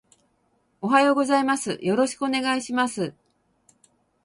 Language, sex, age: Japanese, female, 60-69